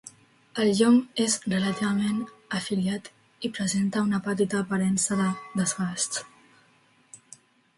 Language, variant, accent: Catalan, Central, central